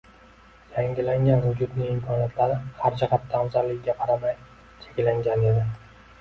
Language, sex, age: Uzbek, male, 19-29